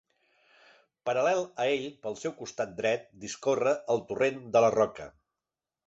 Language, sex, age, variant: Catalan, male, 60-69, Central